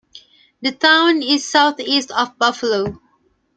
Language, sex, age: English, female, 19-29